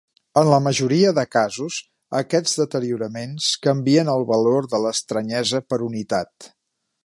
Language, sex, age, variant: Catalan, male, 50-59, Central